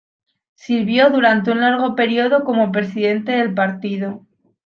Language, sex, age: Spanish, female, 19-29